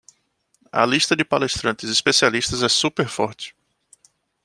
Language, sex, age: Portuguese, male, 40-49